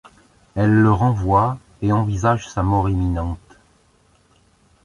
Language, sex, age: French, male, 70-79